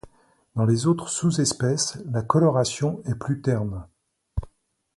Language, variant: French, Français de métropole